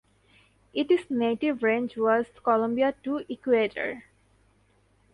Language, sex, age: English, female, 19-29